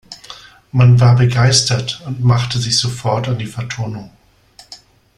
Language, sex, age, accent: German, male, 50-59, Deutschland Deutsch